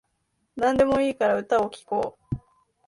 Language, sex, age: Japanese, female, 19-29